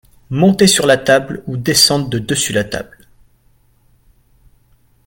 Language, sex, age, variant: French, male, 19-29, Français de métropole